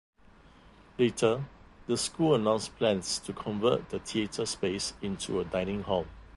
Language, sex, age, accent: English, male, 50-59, Singaporean English